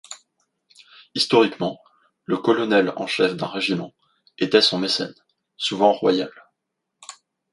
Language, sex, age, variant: French, male, 19-29, Français de métropole